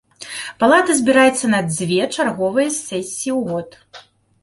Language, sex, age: Belarusian, female, 30-39